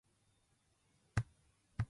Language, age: Japanese, 19-29